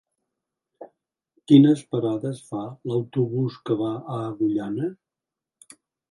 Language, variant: Catalan, Central